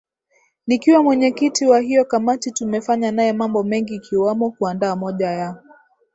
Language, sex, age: Swahili, female, 19-29